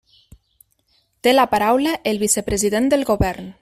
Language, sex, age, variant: Catalan, female, 19-29, Nord-Occidental